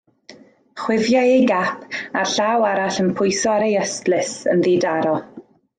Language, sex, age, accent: Welsh, female, 19-29, Y Deyrnas Unedig Cymraeg